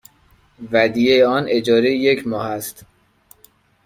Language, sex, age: Persian, male, 19-29